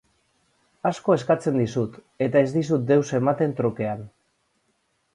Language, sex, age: Basque, male, 40-49